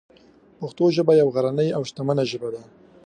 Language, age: Pashto, 19-29